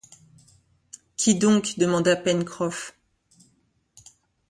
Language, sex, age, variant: French, female, 40-49, Français de métropole